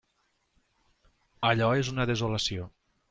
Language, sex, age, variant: Catalan, male, 40-49, Nord-Occidental